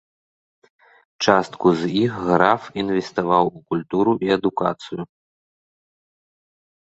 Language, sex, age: Belarusian, male, 30-39